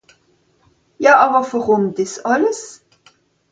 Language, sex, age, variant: Swiss German, female, 60-69, Nordniederàlemmànisch (Rishoffe, Zàwere, Bùsswìller, Hawenau, Brüemt, Stroossbùri, Molse, Dàmbàch, Schlettstàtt, Pfàlzbùri usw.)